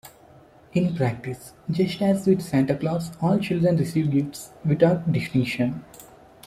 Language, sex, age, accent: English, male, 19-29, India and South Asia (India, Pakistan, Sri Lanka)